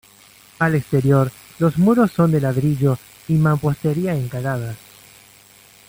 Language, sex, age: Spanish, male, 19-29